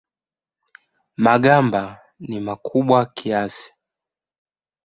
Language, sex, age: Swahili, male, 19-29